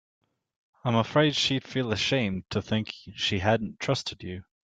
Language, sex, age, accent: English, male, 19-29, United States English